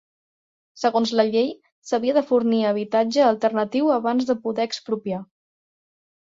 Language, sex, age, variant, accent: Catalan, female, 19-29, Central, Barceloní